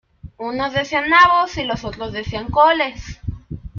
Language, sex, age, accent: Spanish, male, under 19, México